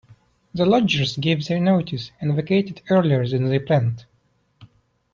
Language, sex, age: English, male, 19-29